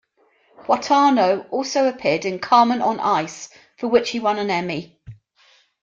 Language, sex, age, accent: English, female, 50-59, England English